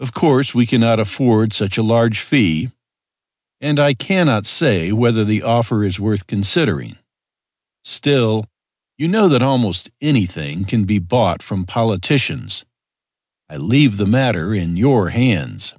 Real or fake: real